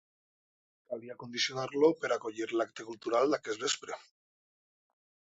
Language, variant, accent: Catalan, Valencià septentrional, valencià